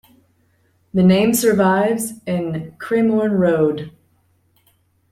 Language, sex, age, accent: English, female, 30-39, United States English